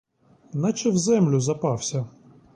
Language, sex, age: Ukrainian, male, 30-39